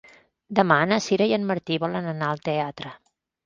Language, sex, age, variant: Catalan, female, 50-59, Central